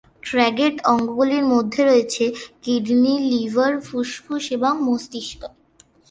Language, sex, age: Bengali, female, under 19